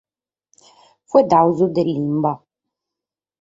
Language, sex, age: Sardinian, female, 30-39